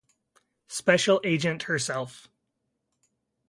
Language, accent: English, United States English